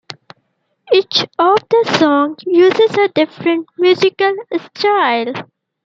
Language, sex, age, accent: English, female, 19-29, United States English